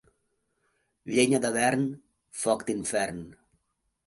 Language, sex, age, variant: Catalan, male, 50-59, Central